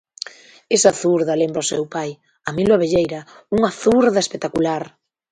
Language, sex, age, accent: Galician, female, 30-39, Central (gheada)